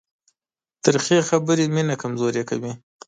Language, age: Pashto, 19-29